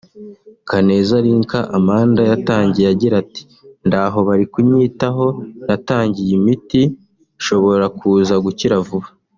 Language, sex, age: Kinyarwanda, male, 19-29